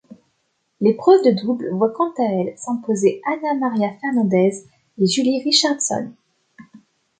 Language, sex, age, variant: French, female, 19-29, Français de métropole